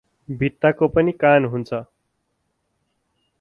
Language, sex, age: Nepali, male, 30-39